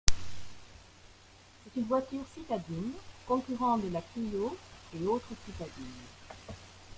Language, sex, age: French, female, 60-69